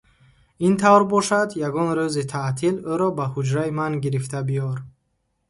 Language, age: Tajik, 19-29